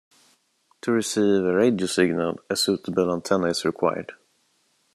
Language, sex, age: English, male, 30-39